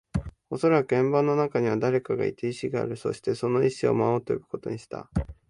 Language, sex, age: Japanese, male, 19-29